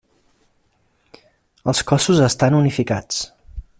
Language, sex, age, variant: Catalan, male, 30-39, Central